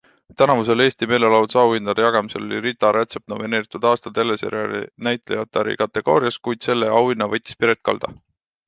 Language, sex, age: Estonian, male, 19-29